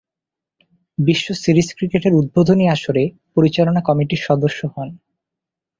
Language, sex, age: Bengali, male, 19-29